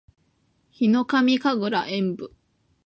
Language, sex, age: Japanese, male, 19-29